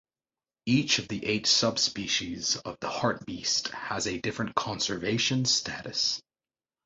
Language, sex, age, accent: English, male, 19-29, United States English